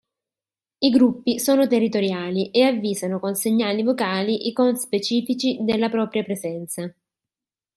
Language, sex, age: Italian, female, 19-29